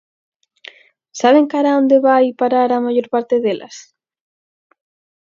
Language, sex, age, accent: Galician, female, 19-29, Atlántico (seseo e gheada)